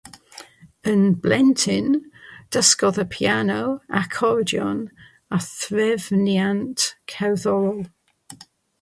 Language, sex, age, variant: Welsh, female, 60-69, South-Western Welsh